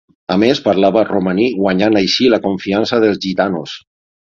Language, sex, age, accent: Catalan, male, 50-59, valencià